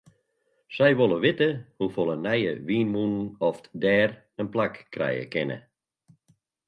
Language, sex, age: Western Frisian, male, 70-79